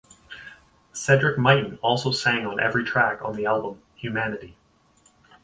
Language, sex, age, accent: English, male, 30-39, Canadian English